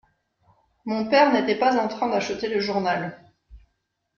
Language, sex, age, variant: French, female, 40-49, Français de métropole